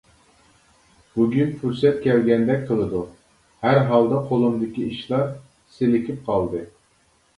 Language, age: Uyghur, 40-49